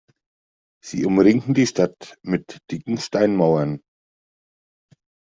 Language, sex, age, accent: German, male, 50-59, Deutschland Deutsch